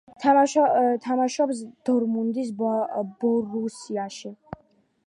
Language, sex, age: Georgian, female, under 19